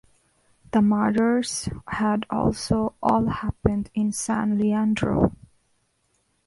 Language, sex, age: English, female, 19-29